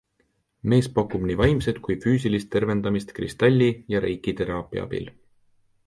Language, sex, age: Estonian, male, 19-29